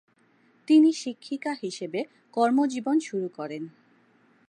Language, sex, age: Bengali, male, 30-39